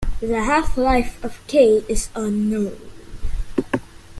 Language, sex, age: English, male, under 19